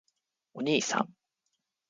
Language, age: Japanese, 30-39